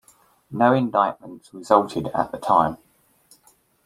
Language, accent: English, England English